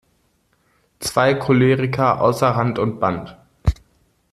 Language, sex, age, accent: German, male, 19-29, Deutschland Deutsch